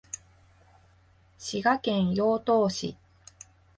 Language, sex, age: Japanese, female, 30-39